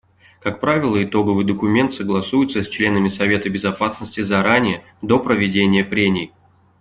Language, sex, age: Russian, male, 30-39